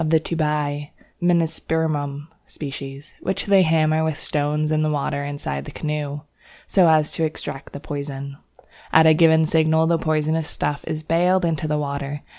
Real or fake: real